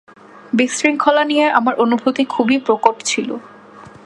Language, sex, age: Bengali, female, 19-29